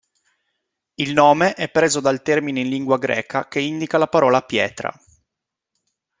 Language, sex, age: Italian, male, 30-39